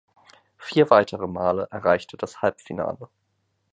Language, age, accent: German, 19-29, Deutschland Deutsch